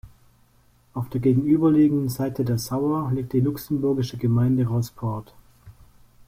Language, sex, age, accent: German, male, 19-29, Deutschland Deutsch